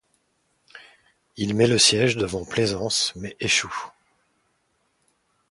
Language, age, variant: French, 40-49, Français de métropole